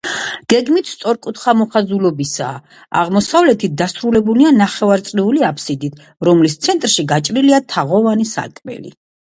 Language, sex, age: Georgian, female, 50-59